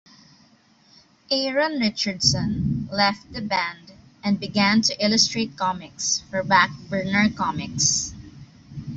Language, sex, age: English, female, 19-29